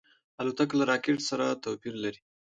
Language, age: Pashto, 19-29